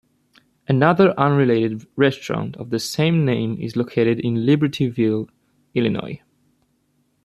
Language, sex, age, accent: English, male, 19-29, United States English